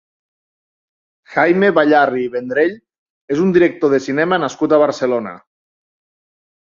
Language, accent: Catalan, Lleidatà